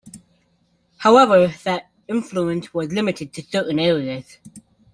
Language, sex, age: English, male, 19-29